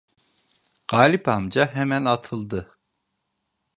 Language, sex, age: Turkish, male, 50-59